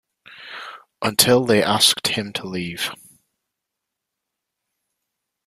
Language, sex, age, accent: English, male, 19-29, England English